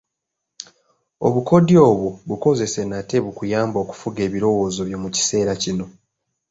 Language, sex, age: Ganda, male, 19-29